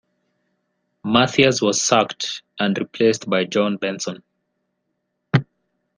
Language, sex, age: English, male, 19-29